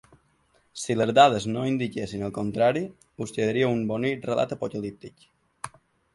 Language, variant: Catalan, Balear